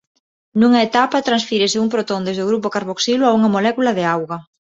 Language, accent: Galician, Neofalante